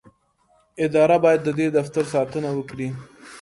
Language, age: Pashto, 19-29